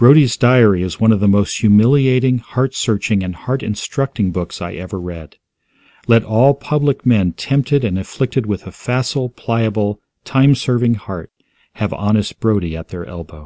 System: none